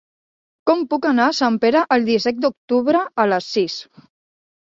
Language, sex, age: Catalan, female, 19-29